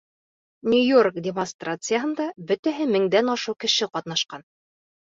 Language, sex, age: Bashkir, female, 30-39